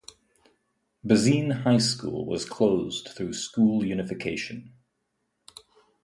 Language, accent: English, England English